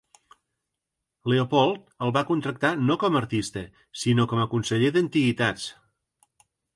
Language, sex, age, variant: Catalan, male, 60-69, Central